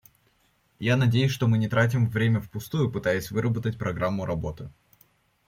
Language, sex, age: Russian, male, under 19